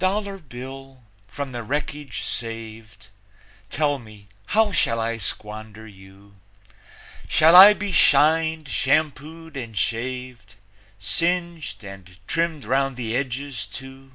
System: none